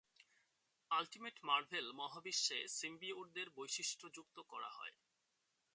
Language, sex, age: Bengali, male, 19-29